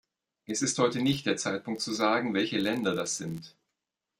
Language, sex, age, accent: German, male, 40-49, Deutschland Deutsch